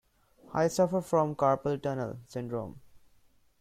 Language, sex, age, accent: English, male, 19-29, India and South Asia (India, Pakistan, Sri Lanka)